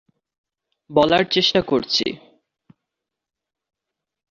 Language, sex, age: Bengali, male, under 19